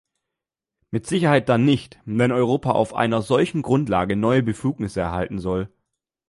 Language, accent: German, Deutschland Deutsch